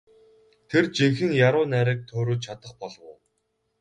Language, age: Mongolian, 19-29